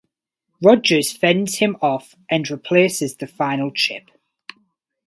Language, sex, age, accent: English, male, 19-29, England English